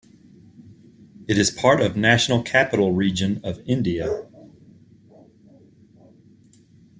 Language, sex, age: English, male, 60-69